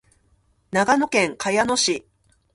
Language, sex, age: Japanese, female, 40-49